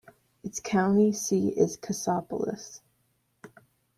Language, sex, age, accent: English, female, under 19, United States English